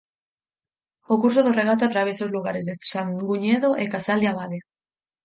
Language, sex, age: Galician, female, 19-29